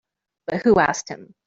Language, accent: English, United States English